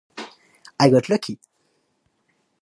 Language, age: English, 30-39